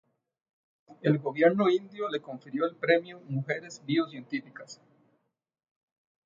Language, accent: Spanish, América central